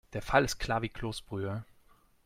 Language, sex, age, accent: German, male, 19-29, Deutschland Deutsch